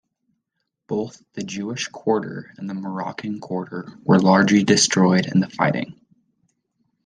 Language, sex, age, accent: English, male, under 19, United States English